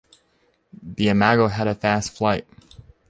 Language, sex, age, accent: English, male, 19-29, United States English